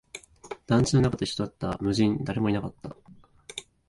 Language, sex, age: Japanese, male, 19-29